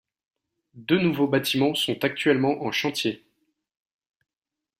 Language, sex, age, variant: French, male, 19-29, Français de métropole